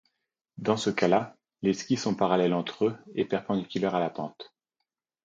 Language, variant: French, Français de métropole